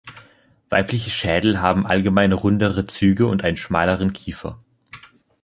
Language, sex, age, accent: German, male, 19-29, Deutschland Deutsch